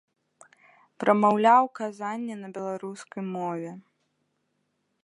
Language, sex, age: Belarusian, female, 19-29